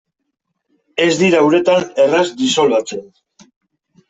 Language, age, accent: Basque, 30-39, Mendebalekoa (Araba, Bizkaia, Gipuzkoako mendebaleko herri batzuk)